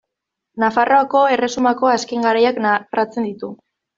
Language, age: Basque, 19-29